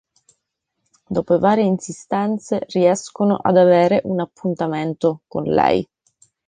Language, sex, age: Italian, female, 19-29